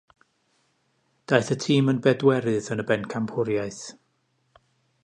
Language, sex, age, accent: Welsh, male, 50-59, Y Deyrnas Unedig Cymraeg